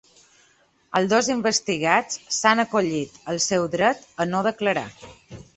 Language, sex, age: Catalan, female, 30-39